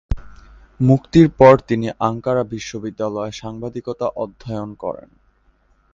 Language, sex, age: Bengali, male, under 19